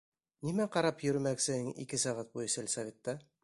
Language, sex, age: Bashkir, male, 40-49